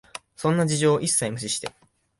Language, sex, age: Japanese, male, 19-29